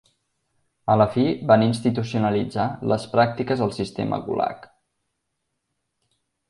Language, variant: Catalan, Central